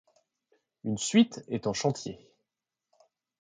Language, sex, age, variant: French, male, 19-29, Français de métropole